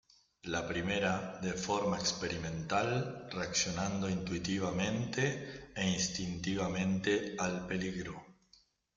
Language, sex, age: Spanish, male, 40-49